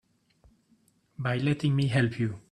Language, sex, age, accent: English, male, 30-39, England English